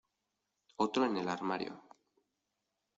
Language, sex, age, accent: Spanish, male, 19-29, España: Norte peninsular (Asturias, Castilla y León, Cantabria, País Vasco, Navarra, Aragón, La Rioja, Guadalajara, Cuenca)